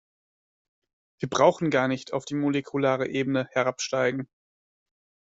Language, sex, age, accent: German, male, 19-29, Deutschland Deutsch